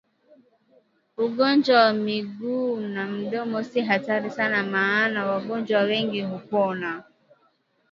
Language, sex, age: Swahili, female, 19-29